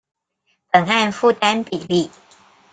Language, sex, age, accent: Chinese, female, 40-49, 出生地：臺中市